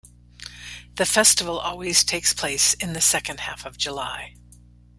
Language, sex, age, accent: English, female, 60-69, United States English